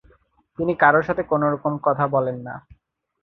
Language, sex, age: Bengali, male, 19-29